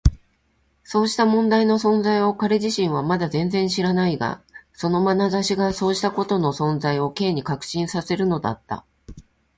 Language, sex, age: Japanese, female, 40-49